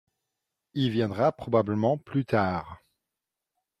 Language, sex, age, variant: French, male, 40-49, Français d'Europe